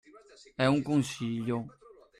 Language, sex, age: Italian, male, 40-49